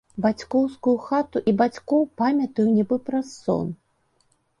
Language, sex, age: Belarusian, female, 40-49